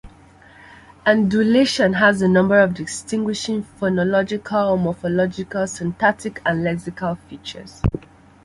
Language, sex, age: English, female, 30-39